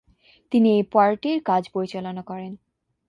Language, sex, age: Bengali, female, 19-29